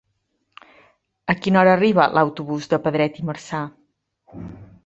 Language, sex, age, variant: Catalan, female, 40-49, Central